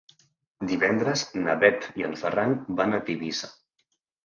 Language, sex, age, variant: Catalan, male, 19-29, Central